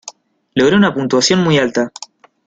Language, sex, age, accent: Spanish, male, 19-29, Rioplatense: Argentina, Uruguay, este de Bolivia, Paraguay